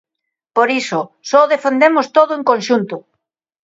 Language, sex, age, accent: Galician, female, 60-69, Normativo (estándar)